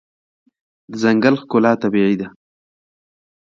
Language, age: Pashto, 19-29